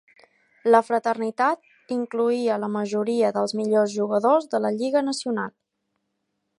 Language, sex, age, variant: Catalan, female, 19-29, Balear